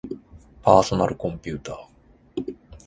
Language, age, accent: Japanese, 30-39, 関西